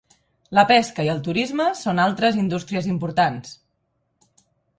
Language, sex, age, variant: Catalan, female, 40-49, Central